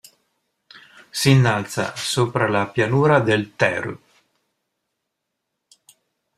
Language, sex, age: Italian, male, 60-69